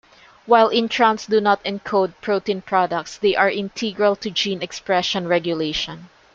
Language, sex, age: English, female, 50-59